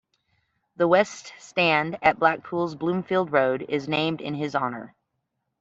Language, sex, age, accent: English, female, 50-59, United States English